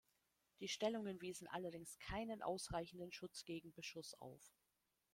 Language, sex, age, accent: German, female, 30-39, Deutschland Deutsch